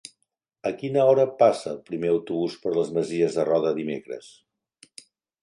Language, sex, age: Catalan, male, 60-69